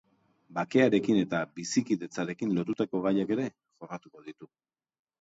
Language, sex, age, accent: Basque, male, 40-49, Erdialdekoa edo Nafarra (Gipuzkoa, Nafarroa)